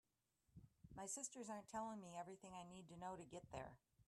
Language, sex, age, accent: English, female, 60-69, United States English